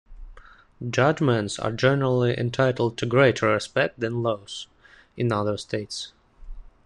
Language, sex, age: English, male, 19-29